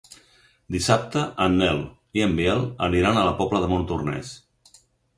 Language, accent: Catalan, Barcelona